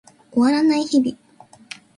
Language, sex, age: Japanese, female, 19-29